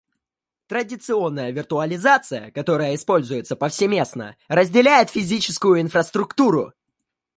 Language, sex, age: Russian, male, 19-29